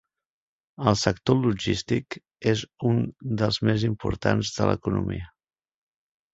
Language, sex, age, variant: Catalan, male, 30-39, Central